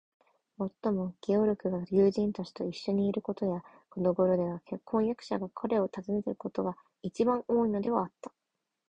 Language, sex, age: Japanese, female, under 19